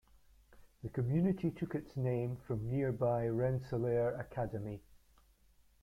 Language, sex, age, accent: English, male, 40-49, Scottish English